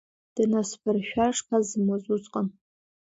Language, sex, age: Abkhazian, female, 30-39